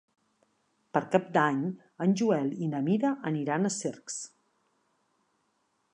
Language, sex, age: Catalan, female, 50-59